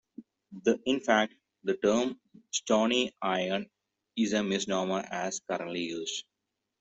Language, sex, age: English, male, 30-39